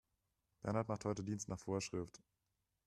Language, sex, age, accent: German, male, 19-29, Deutschland Deutsch